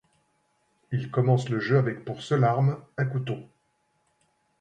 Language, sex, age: French, male, 50-59